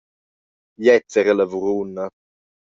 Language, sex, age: Romansh, male, under 19